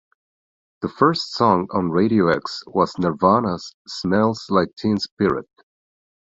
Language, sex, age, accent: English, male, 30-39, United States English